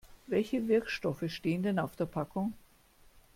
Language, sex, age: German, female, 50-59